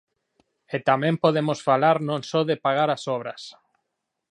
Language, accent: Galician, Normativo (estándar)